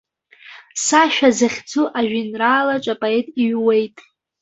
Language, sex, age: Abkhazian, female, under 19